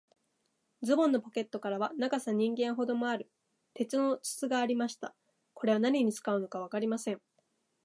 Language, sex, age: Japanese, female, 19-29